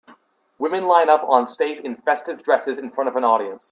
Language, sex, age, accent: English, male, under 19, United States English